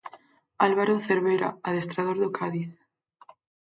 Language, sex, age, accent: Galician, female, 19-29, Normativo (estándar)